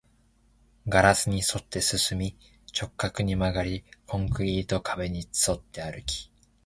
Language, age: Japanese, 19-29